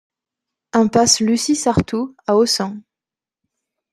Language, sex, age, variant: French, female, 30-39, Français de métropole